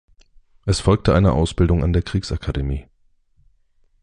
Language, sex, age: German, male, 30-39